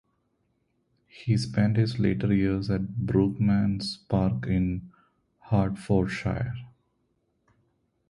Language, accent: English, India and South Asia (India, Pakistan, Sri Lanka)